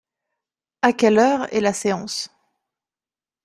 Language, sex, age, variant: French, female, 30-39, Français de métropole